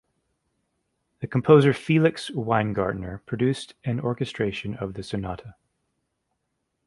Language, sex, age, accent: English, male, 30-39, United States English